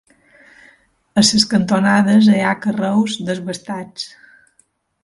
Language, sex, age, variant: Catalan, female, 40-49, Balear